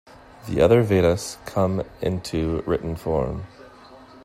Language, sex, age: English, male, 30-39